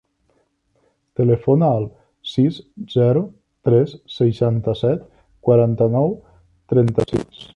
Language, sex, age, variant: Catalan, male, 19-29, Nord-Occidental